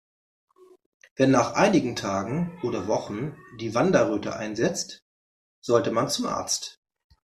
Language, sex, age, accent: German, male, 40-49, Deutschland Deutsch